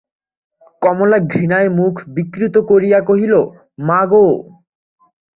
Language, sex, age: Bengali, male, under 19